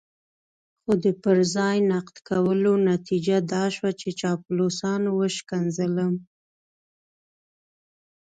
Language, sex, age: Pashto, female, 19-29